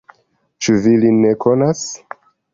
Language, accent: Esperanto, Internacia